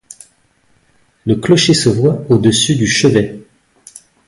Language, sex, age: French, male, 40-49